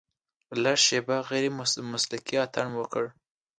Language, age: Pashto, under 19